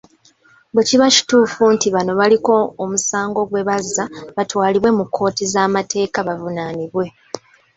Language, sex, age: Ganda, female, 19-29